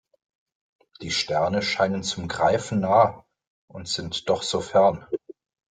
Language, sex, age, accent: German, male, 30-39, Deutschland Deutsch